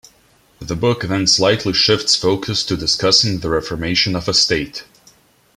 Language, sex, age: English, male, 19-29